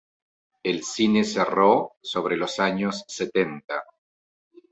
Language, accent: Spanish, Rioplatense: Argentina, Uruguay, este de Bolivia, Paraguay